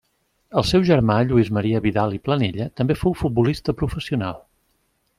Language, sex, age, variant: Catalan, male, 50-59, Central